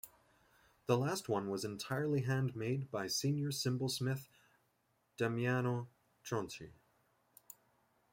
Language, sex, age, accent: English, male, 30-39, Canadian English